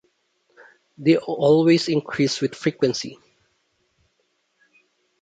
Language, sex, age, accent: English, male, 30-39, Filipino